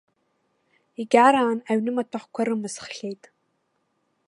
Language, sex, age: Abkhazian, female, under 19